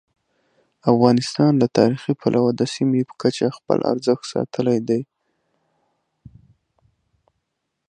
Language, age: Pashto, under 19